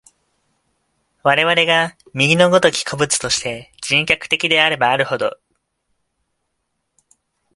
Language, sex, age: Japanese, male, 19-29